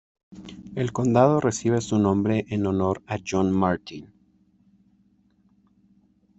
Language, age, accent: Spanish, under 19, México